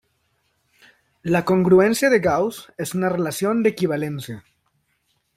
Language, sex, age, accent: Spanish, male, 19-29, México